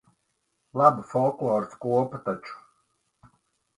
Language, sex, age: Latvian, male, 40-49